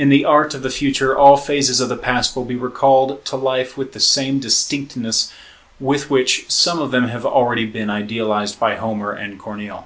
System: none